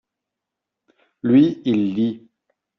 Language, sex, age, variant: French, male, 40-49, Français de métropole